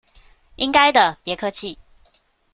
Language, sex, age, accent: Chinese, female, 19-29, 出生地：新北市